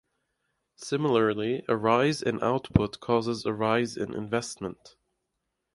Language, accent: English, United States English